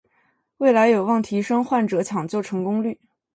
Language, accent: Chinese, 出生地：江苏省